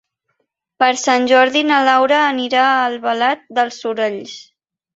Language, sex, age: Catalan, female, under 19